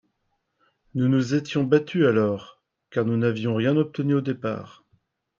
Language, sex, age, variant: French, male, 30-39, Français de métropole